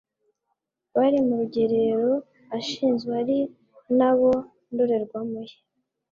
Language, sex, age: Kinyarwanda, female, 19-29